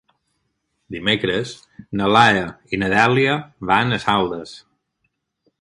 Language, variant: Catalan, Balear